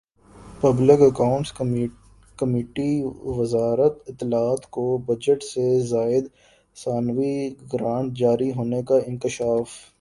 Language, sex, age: Urdu, male, 19-29